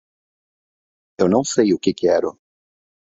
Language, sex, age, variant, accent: Portuguese, male, 50-59, Portuguese (Brasil), Paulista